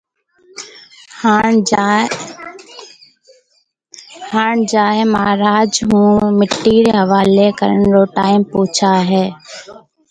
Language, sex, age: Marwari (Pakistan), female, 19-29